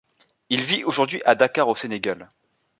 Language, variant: French, Français de métropole